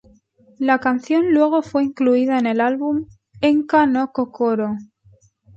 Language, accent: Spanish, España: Centro-Sur peninsular (Madrid, Toledo, Castilla-La Mancha)